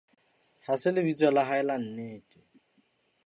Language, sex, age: Southern Sotho, male, 30-39